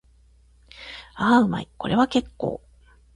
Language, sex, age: Japanese, female, 40-49